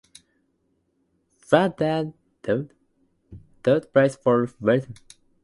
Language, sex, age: English, male, 19-29